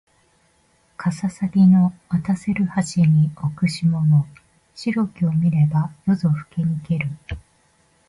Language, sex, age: Japanese, female, 50-59